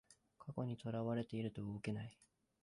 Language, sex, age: Japanese, male, 19-29